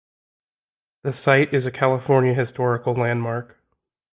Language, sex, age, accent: English, male, 19-29, United States English